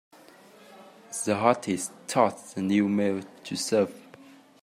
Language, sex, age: English, male, 19-29